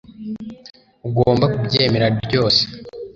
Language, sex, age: Kinyarwanda, male, under 19